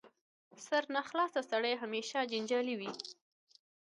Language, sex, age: Pashto, female, under 19